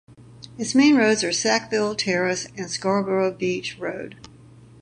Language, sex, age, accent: English, female, 70-79, United States English